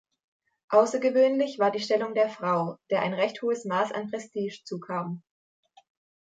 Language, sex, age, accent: German, female, 19-29, Deutschland Deutsch